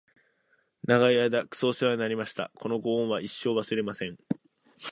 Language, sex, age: Japanese, male, 19-29